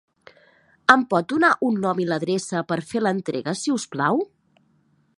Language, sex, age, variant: Catalan, female, 30-39, Central